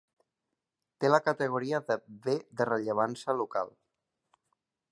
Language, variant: Catalan, Central